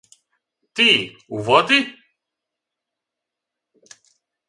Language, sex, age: Serbian, male, 30-39